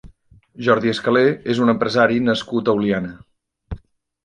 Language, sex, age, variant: Catalan, male, 40-49, Central